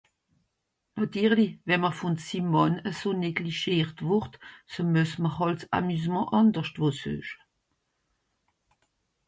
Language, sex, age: Swiss German, female, 60-69